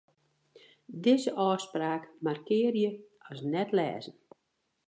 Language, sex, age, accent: Western Frisian, female, 60-69, Wâldfrysk